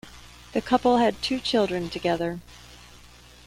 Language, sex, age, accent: English, female, 50-59, United States English